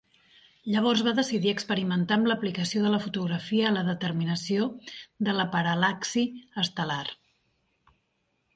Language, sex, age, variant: Catalan, female, 40-49, Central